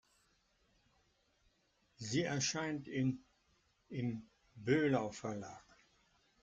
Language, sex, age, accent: German, male, 70-79, Deutschland Deutsch